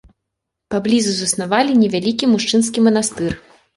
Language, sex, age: Belarusian, female, 19-29